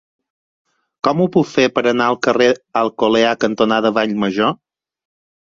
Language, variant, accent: Catalan, Balear, mallorquí